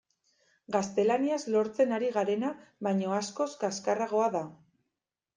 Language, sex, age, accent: Basque, female, 19-29, Erdialdekoa edo Nafarra (Gipuzkoa, Nafarroa)